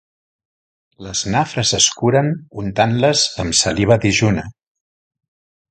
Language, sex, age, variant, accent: Catalan, male, 60-69, Central, central